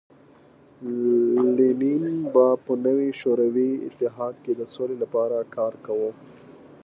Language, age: Pashto, 19-29